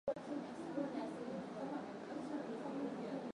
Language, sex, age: Swahili, female, 19-29